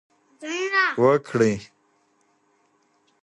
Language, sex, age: Pashto, male, 30-39